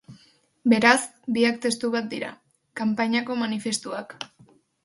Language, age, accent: Basque, under 19, Mendebalekoa (Araba, Bizkaia, Gipuzkoako mendebaleko herri batzuk)